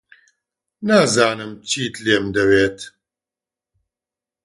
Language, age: Central Kurdish, 60-69